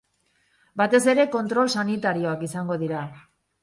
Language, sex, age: Basque, female, 50-59